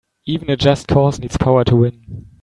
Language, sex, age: English, male, 19-29